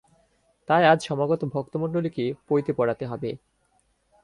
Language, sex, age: Bengali, male, 19-29